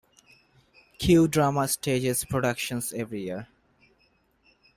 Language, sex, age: English, male, 19-29